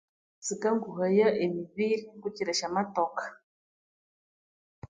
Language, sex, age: Konzo, female, 30-39